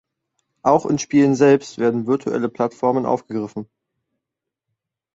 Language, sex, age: German, male, 19-29